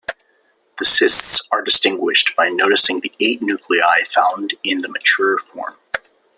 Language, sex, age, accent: English, male, 19-29, United States English